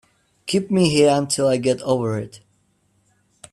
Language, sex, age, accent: English, male, 30-39, England English